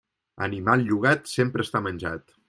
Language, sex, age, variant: Catalan, male, 30-39, Central